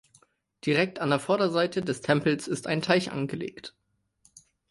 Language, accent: German, Deutschland Deutsch